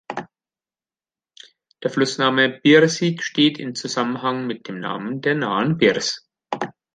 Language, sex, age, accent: German, male, 50-59, Deutschland Deutsch